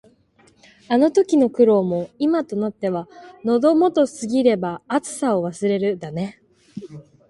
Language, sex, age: Japanese, female, 19-29